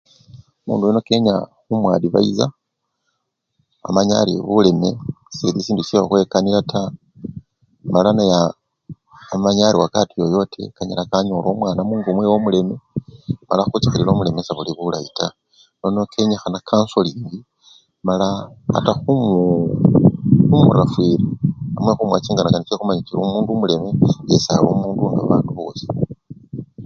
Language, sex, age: Luyia, male, 50-59